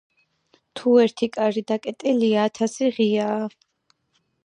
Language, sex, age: Georgian, female, 19-29